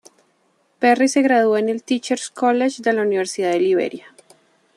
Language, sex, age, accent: Spanish, female, 30-39, Caribe: Cuba, Venezuela, Puerto Rico, República Dominicana, Panamá, Colombia caribeña, México caribeño, Costa del golfo de México